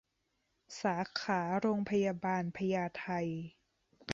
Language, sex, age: Thai, female, 30-39